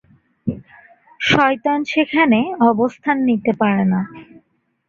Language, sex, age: Bengali, female, 19-29